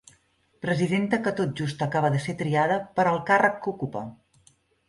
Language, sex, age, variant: Catalan, female, 40-49, Central